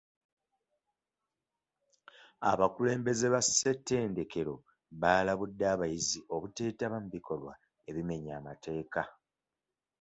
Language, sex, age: Ganda, male, 19-29